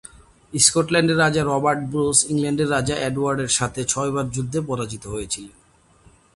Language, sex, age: Bengali, male, 30-39